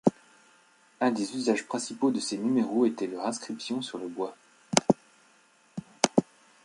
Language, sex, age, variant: French, male, 30-39, Français de métropole